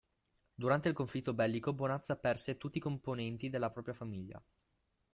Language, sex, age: Italian, male, under 19